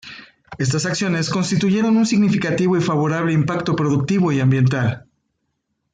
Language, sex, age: Spanish, male, 40-49